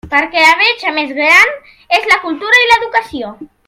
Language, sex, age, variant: Catalan, male, under 19, Central